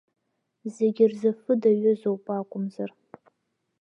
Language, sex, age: Abkhazian, female, under 19